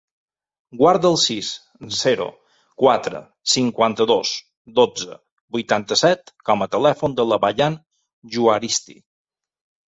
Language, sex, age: Catalan, male, 50-59